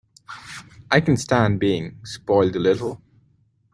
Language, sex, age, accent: English, male, 19-29, India and South Asia (India, Pakistan, Sri Lanka)